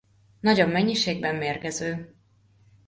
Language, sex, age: Hungarian, female, 19-29